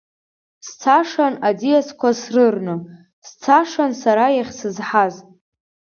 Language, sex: Abkhazian, female